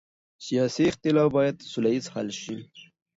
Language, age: Pashto, 30-39